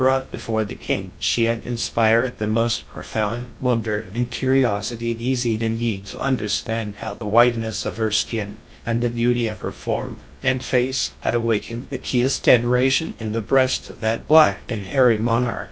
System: TTS, GlowTTS